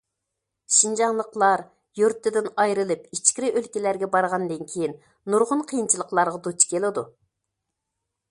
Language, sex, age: Uyghur, female, 40-49